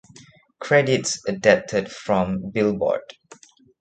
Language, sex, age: English, male, 19-29